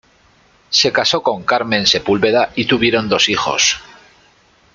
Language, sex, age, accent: Spanish, male, 30-39, España: Centro-Sur peninsular (Madrid, Toledo, Castilla-La Mancha)